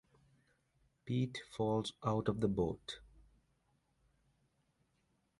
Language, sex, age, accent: English, male, 19-29, United States English; England English